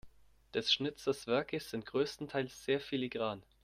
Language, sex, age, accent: German, male, under 19, Deutschland Deutsch